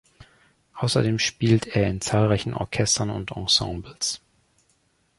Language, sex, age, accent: German, male, 40-49, Deutschland Deutsch